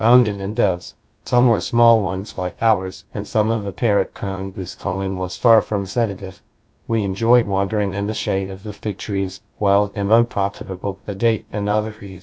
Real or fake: fake